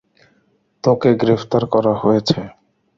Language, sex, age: Bengali, male, 19-29